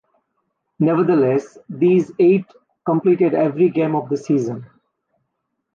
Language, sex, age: English, male, 40-49